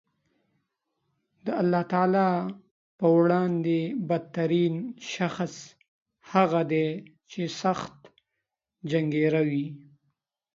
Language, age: Pashto, 19-29